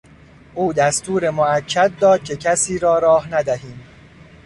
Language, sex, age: Persian, male, 30-39